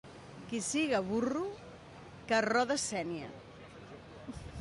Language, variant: Catalan, Central